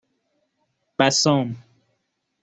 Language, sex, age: Persian, male, 19-29